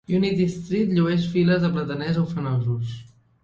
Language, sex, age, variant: Catalan, female, 30-39, Central